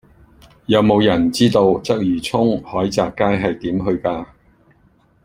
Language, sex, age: Cantonese, male, 50-59